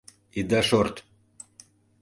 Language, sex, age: Mari, male, 50-59